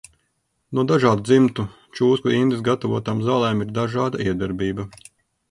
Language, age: Latvian, 40-49